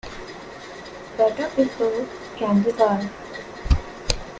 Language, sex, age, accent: English, female, 19-29, India and South Asia (India, Pakistan, Sri Lanka)